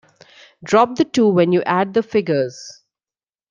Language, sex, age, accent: English, female, 40-49, India and South Asia (India, Pakistan, Sri Lanka)